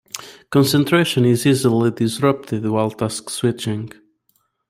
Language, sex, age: English, male, 19-29